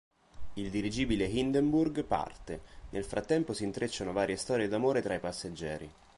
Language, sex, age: Italian, male, 19-29